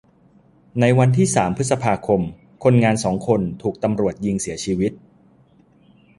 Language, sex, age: Thai, male, 40-49